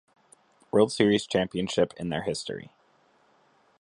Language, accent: English, United States English